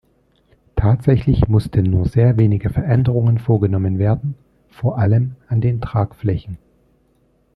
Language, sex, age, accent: German, male, 30-39, Deutschland Deutsch